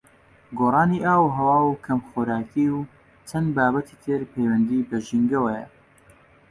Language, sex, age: Central Kurdish, male, 19-29